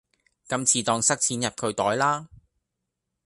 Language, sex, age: Cantonese, male, 19-29